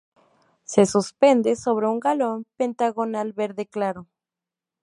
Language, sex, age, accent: Spanish, female, 19-29, México